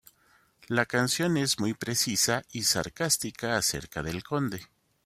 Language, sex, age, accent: Spanish, male, 50-59, México